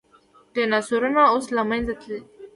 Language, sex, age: Pashto, female, under 19